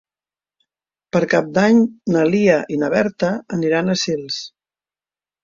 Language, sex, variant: Catalan, female, Central